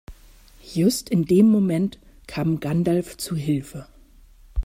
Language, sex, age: German, female, 30-39